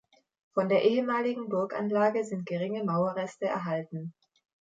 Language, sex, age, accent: German, female, 19-29, Deutschland Deutsch